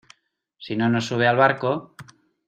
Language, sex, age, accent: Spanish, male, 30-39, España: Norte peninsular (Asturias, Castilla y León, Cantabria, País Vasco, Navarra, Aragón, La Rioja, Guadalajara, Cuenca)